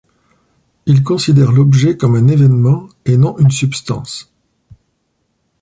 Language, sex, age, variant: French, male, 40-49, Français de métropole